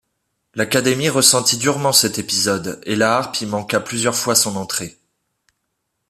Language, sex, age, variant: French, male, 19-29, Français de métropole